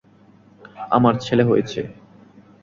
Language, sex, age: Bengali, male, 19-29